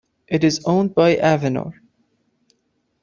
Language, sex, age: English, male, 19-29